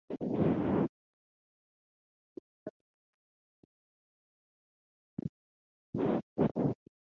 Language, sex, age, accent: English, female, 19-29, Southern African (South Africa, Zimbabwe, Namibia)